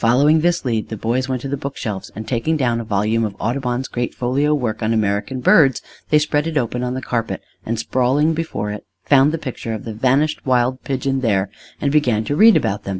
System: none